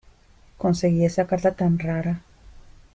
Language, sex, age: Spanish, female, 50-59